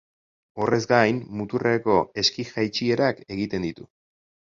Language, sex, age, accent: Basque, male, 30-39, Mendebalekoa (Araba, Bizkaia, Gipuzkoako mendebaleko herri batzuk)